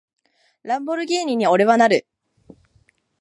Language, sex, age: Japanese, female, 19-29